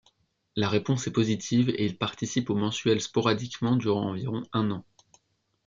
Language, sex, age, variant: French, male, under 19, Français de métropole